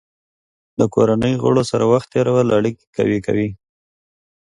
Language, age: Pashto, 30-39